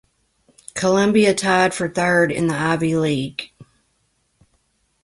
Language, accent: English, United States English